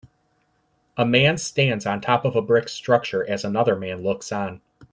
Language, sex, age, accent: English, male, 19-29, United States English